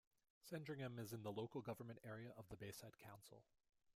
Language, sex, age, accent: English, male, 30-39, United States English